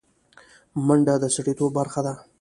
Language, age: Pashto, 19-29